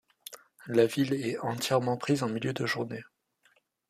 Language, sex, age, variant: French, male, 19-29, Français de métropole